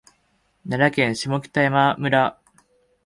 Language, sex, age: Japanese, male, under 19